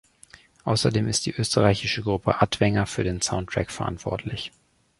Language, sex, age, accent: German, male, 40-49, Deutschland Deutsch